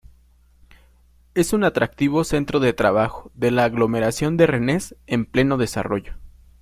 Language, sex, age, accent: Spanish, male, 19-29, México